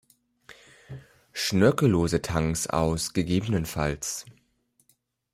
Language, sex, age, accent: German, male, 30-39, Deutschland Deutsch